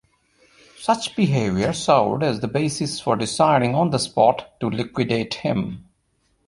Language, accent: English, India and South Asia (India, Pakistan, Sri Lanka)